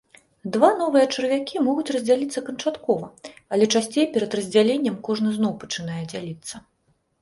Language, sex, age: Belarusian, female, 30-39